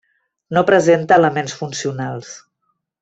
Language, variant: Catalan, Central